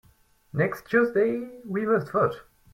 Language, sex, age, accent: English, male, 19-29, french accent